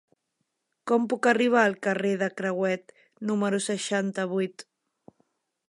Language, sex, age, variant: Catalan, female, 30-39, Central